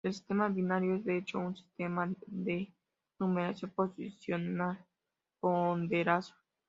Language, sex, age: Spanish, female, 19-29